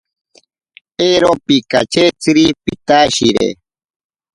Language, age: Ashéninka Perené, 40-49